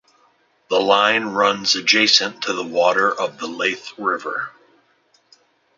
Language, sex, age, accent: English, male, 50-59, United States English